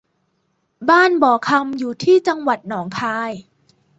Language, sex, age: Thai, female, under 19